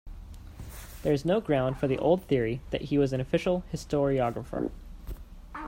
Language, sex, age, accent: English, male, 19-29, United States English